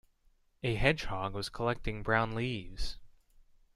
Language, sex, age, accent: English, male, 19-29, United States English